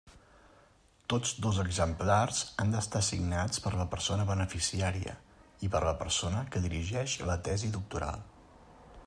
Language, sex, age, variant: Catalan, male, 40-49, Central